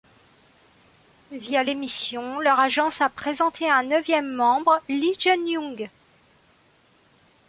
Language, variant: French, Français de métropole